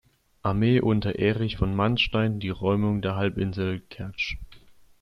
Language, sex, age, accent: German, male, 19-29, Deutschland Deutsch